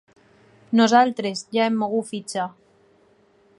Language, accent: Catalan, valencià